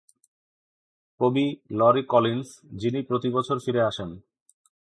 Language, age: Bengali, 30-39